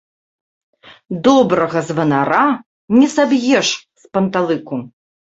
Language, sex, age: Belarusian, female, 40-49